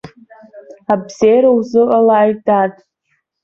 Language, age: Abkhazian, under 19